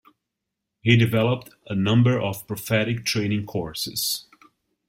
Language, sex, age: English, male, 30-39